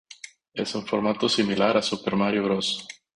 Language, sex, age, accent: Spanish, male, 30-39, América central